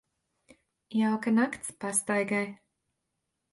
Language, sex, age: Latvian, female, 30-39